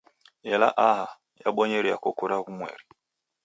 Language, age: Taita, 19-29